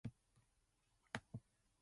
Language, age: English, 19-29